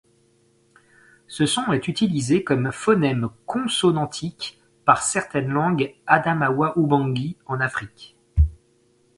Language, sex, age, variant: French, male, 30-39, Français de métropole